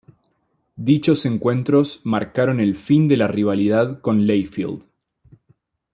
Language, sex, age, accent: Spanish, male, 30-39, Rioplatense: Argentina, Uruguay, este de Bolivia, Paraguay